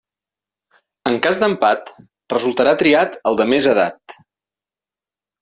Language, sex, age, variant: Catalan, male, 40-49, Central